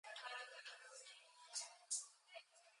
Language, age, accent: English, 19-29, United States English